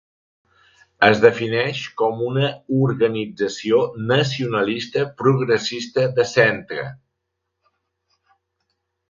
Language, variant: Catalan, Central